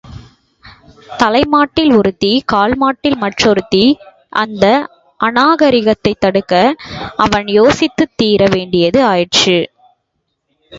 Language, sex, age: Tamil, female, 19-29